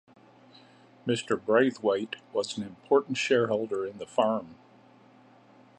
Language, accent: English, United States English